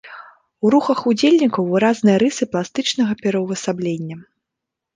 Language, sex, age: Belarusian, female, 19-29